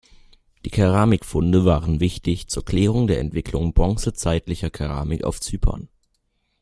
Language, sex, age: German, male, under 19